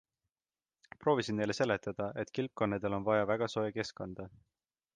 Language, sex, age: Estonian, male, 19-29